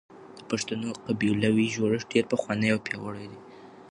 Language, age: Pashto, under 19